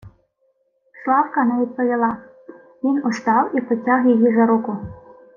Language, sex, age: Ukrainian, female, 19-29